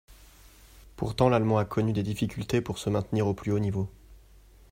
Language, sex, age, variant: French, male, 19-29, Français de métropole